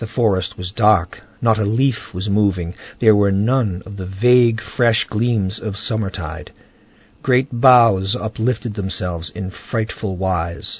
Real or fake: real